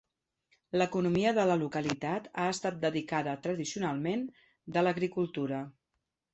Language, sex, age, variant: Catalan, female, 50-59, Central